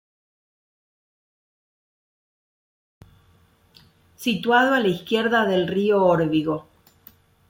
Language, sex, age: Spanish, female, 40-49